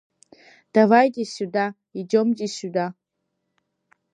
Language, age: Abkhazian, under 19